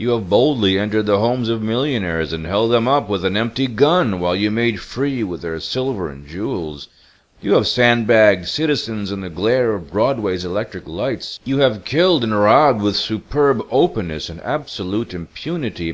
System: none